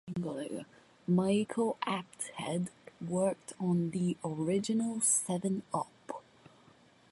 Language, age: English, 19-29